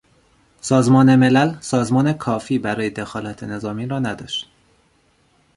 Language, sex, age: Persian, male, 19-29